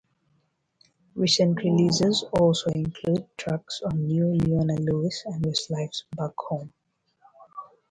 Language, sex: English, female